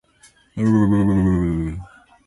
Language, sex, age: English, male, 19-29